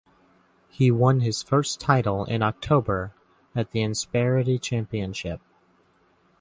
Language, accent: English, United States English